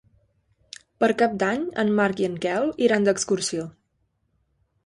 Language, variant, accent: Catalan, Central, septentrional